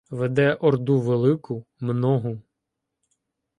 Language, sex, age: Ukrainian, male, 19-29